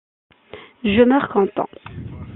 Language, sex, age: French, female, 40-49